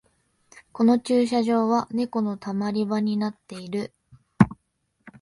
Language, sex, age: Japanese, female, 19-29